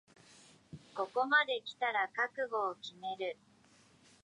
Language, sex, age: Japanese, male, 19-29